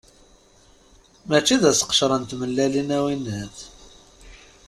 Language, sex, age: Kabyle, male, 30-39